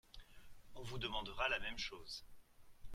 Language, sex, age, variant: French, male, 30-39, Français de métropole